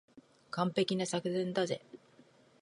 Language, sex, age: Japanese, female, 50-59